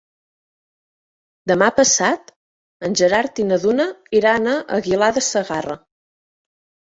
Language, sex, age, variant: Catalan, female, 30-39, Central